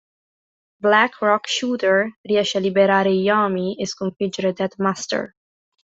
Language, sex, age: Italian, female, 19-29